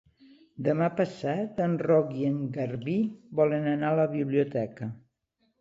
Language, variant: Catalan, Nord-Occidental